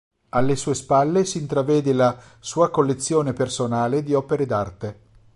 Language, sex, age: Italian, male, 50-59